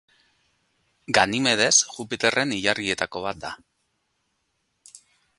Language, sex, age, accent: Basque, male, 40-49, Erdialdekoa edo Nafarra (Gipuzkoa, Nafarroa)